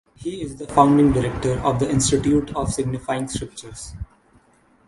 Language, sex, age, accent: English, male, under 19, Canadian English; India and South Asia (India, Pakistan, Sri Lanka)